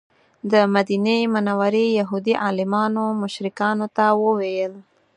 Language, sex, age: Pashto, female, 30-39